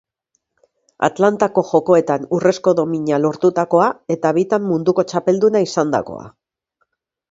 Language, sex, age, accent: Basque, female, 40-49, Mendebalekoa (Araba, Bizkaia, Gipuzkoako mendebaleko herri batzuk)